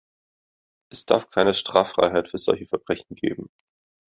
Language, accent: German, Deutschland Deutsch